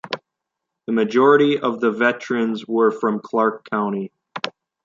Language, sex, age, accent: English, male, under 19, United States English